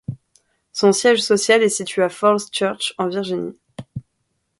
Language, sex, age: French, female, under 19